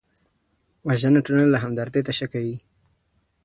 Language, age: Pashto, 19-29